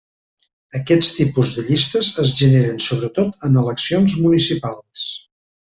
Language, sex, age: Catalan, male, 40-49